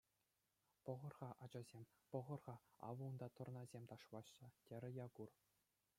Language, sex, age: Chuvash, male, under 19